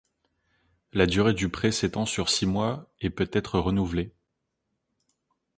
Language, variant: French, Français de métropole